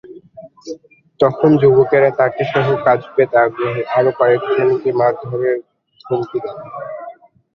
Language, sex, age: Bengali, male, 19-29